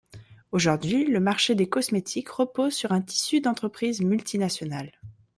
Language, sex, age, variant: French, female, 19-29, Français de métropole